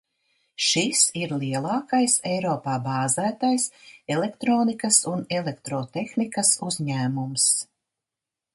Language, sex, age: Latvian, female, 60-69